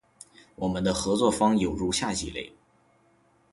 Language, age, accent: Chinese, 19-29, 出生地：吉林省